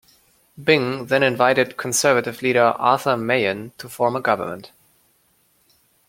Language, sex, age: English, male, 30-39